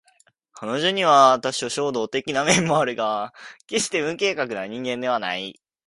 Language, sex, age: Japanese, male, 19-29